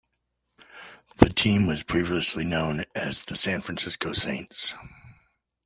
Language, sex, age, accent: English, male, 40-49, United States English